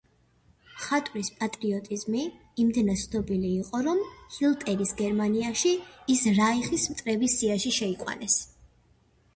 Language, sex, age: Georgian, female, 19-29